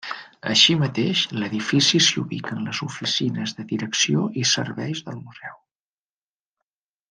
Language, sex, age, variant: Catalan, male, 40-49, Central